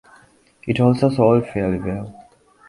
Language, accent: English, England English